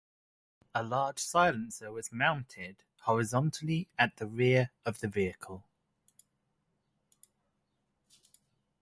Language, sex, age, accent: English, male, 30-39, England English